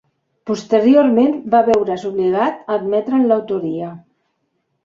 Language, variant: Catalan, Central